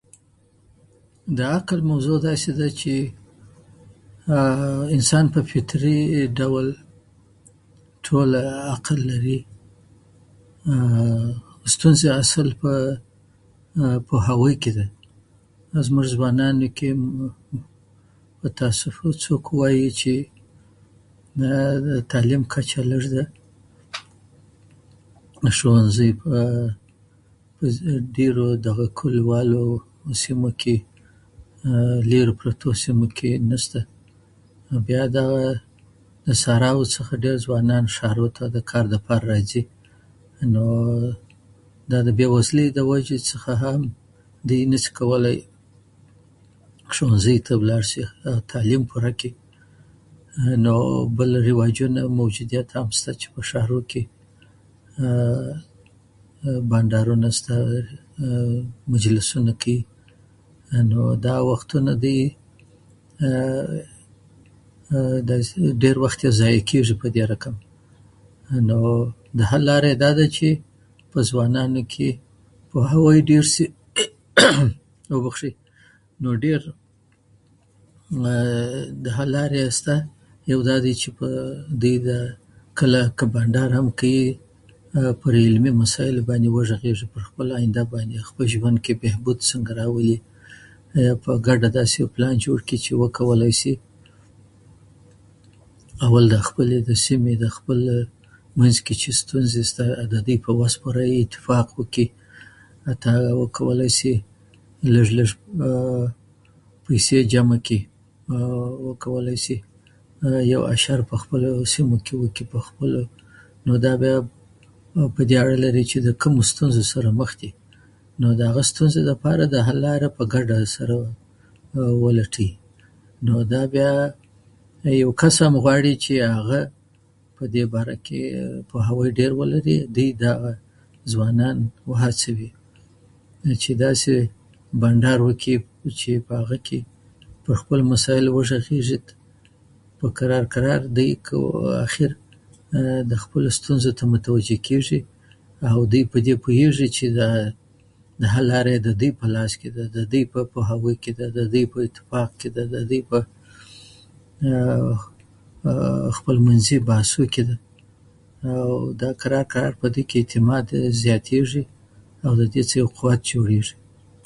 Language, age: Pashto, 60-69